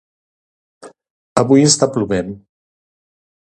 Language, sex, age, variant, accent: Catalan, male, 60-69, Central, Català central